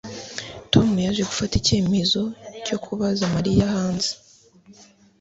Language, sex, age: Kinyarwanda, female, under 19